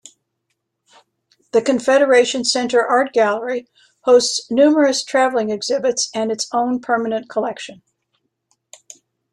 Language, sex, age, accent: English, female, 70-79, United States English